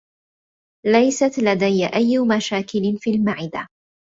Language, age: Arabic, 30-39